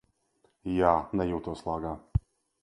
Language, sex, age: Latvian, male, 40-49